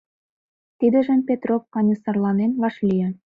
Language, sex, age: Mari, female, 19-29